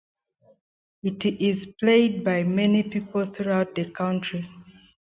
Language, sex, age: English, female, 30-39